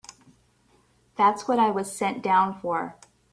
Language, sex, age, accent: English, female, 40-49, United States English